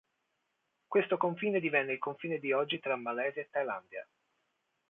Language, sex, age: Italian, male, 40-49